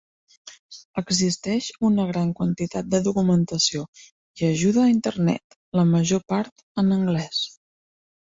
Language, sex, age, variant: Catalan, female, 30-39, Central